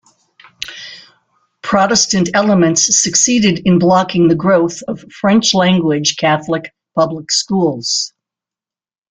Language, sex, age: English, female, 80-89